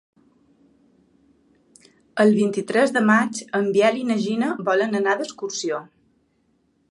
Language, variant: Catalan, Balear